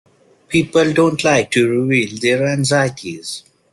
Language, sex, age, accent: English, male, 19-29, India and South Asia (India, Pakistan, Sri Lanka)